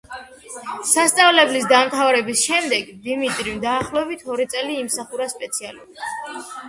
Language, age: Georgian, under 19